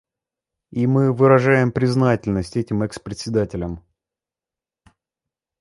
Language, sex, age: Russian, male, 30-39